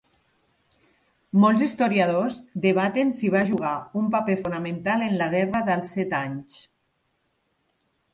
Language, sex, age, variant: Catalan, female, 40-49, Central